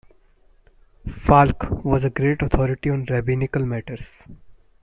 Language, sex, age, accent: English, male, under 19, India and South Asia (India, Pakistan, Sri Lanka)